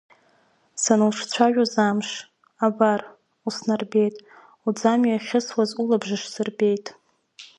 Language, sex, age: Abkhazian, female, 19-29